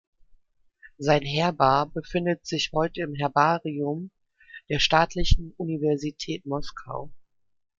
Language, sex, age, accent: German, female, 30-39, Deutschland Deutsch